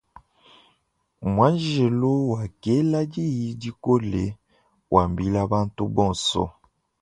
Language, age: Luba-Lulua, 19-29